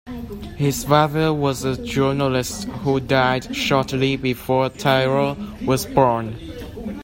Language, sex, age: English, male, under 19